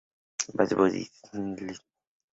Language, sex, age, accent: Spanish, male, under 19, México